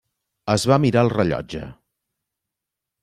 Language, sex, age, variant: Catalan, male, 40-49, Central